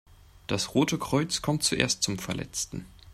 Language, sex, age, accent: German, male, 19-29, Deutschland Deutsch